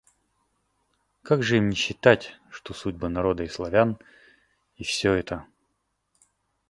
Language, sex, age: Russian, male, 30-39